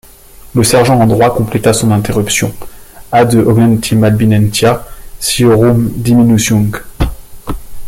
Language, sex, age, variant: French, male, 30-39, Français de métropole